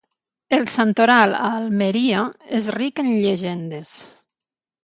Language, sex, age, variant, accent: Catalan, female, 50-59, Nord-Occidental, Tortosí